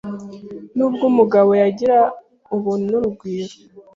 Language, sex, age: Kinyarwanda, female, 19-29